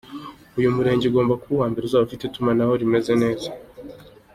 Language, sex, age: Kinyarwanda, male, 19-29